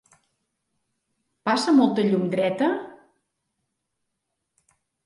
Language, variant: Catalan, Central